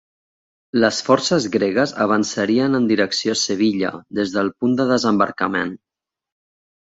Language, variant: Catalan, Central